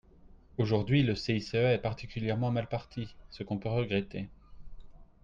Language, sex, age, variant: French, male, 30-39, Français de métropole